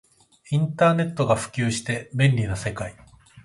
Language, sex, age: Japanese, male, 30-39